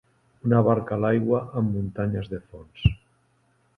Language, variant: Catalan, Central